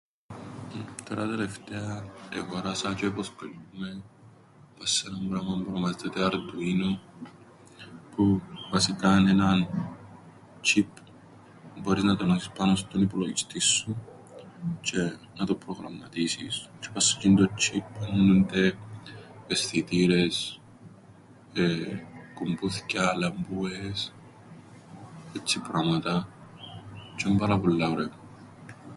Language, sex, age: Greek, male, 19-29